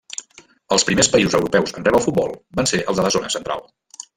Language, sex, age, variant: Catalan, male, 50-59, Central